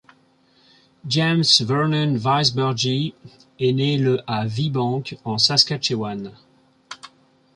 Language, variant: French, Français de métropole